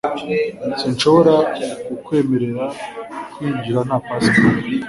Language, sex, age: Kinyarwanda, male, 19-29